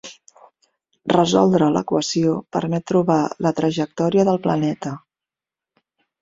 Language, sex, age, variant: Catalan, female, 40-49, Central